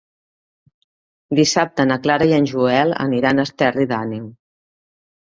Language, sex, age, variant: Catalan, female, 50-59, Central